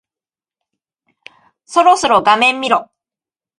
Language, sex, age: Japanese, female, 40-49